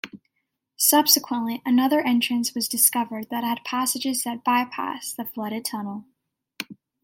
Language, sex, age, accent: English, female, under 19, United States English